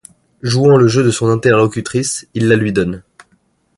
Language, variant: French, Français de métropole